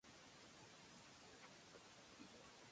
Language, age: English, 19-29